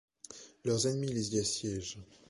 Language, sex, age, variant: French, male, 19-29, Français de métropole